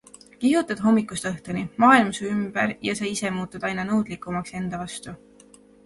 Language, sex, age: Estonian, female, 19-29